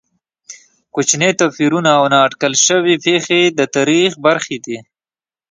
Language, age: Pashto, 19-29